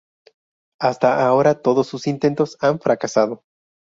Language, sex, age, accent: Spanish, male, 19-29, México